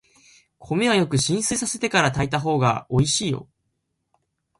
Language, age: Japanese, 19-29